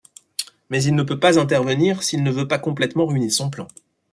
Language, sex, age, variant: French, male, 30-39, Français de métropole